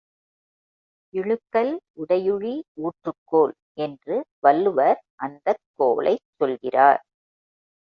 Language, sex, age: Tamil, female, 50-59